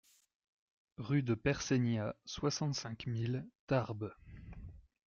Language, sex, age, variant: French, male, 19-29, Français de métropole